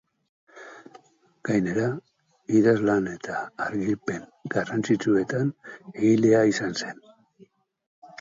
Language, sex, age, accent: Basque, male, 60-69, Mendebalekoa (Araba, Bizkaia, Gipuzkoako mendebaleko herri batzuk)